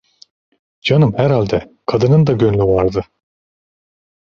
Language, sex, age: Turkish, male, 30-39